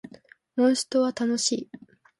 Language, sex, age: Japanese, female, under 19